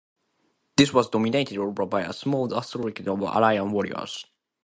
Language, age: English, 19-29